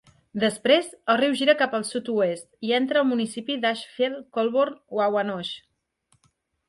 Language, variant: Catalan, Nord-Occidental